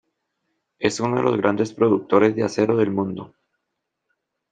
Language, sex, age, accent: Spanish, male, 19-29, Andino-Pacífico: Colombia, Perú, Ecuador, oeste de Bolivia y Venezuela andina